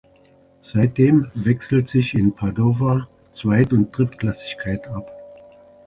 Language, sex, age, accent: German, male, 60-69, Deutschland Deutsch